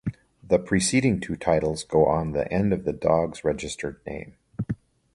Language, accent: English, United States English